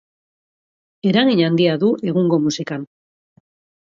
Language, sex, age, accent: Basque, female, 40-49, Mendebalekoa (Araba, Bizkaia, Gipuzkoako mendebaleko herri batzuk)